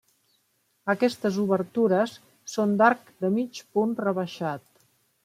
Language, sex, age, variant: Catalan, female, 50-59, Central